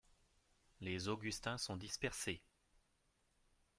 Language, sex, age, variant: French, male, 40-49, Français de métropole